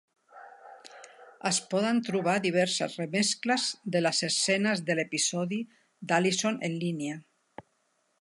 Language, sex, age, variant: Catalan, female, 60-69, Central